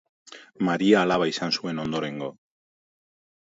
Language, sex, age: Basque, male, 50-59